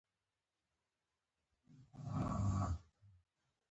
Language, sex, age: Pashto, female, 30-39